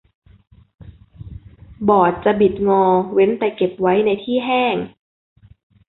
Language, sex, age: Thai, female, 19-29